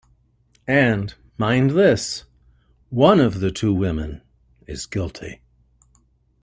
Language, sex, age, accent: English, male, 60-69, United States English